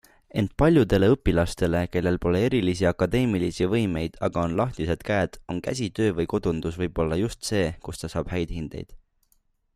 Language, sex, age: Estonian, male, 19-29